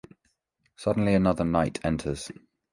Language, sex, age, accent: English, male, 40-49, England English